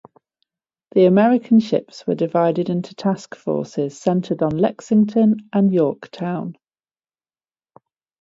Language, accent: English, England English